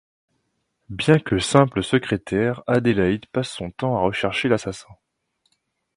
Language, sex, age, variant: French, male, 19-29, Français de métropole